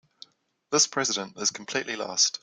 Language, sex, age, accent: English, male, 19-29, New Zealand English